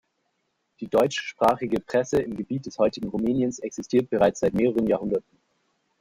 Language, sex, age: German, male, 19-29